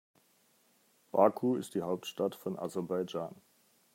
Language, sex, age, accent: German, male, 40-49, Deutschland Deutsch